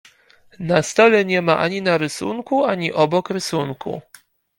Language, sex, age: Polish, male, 30-39